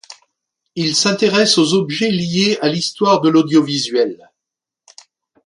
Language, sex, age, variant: French, male, 50-59, Français de métropole